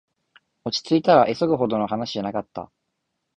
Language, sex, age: Japanese, male, 19-29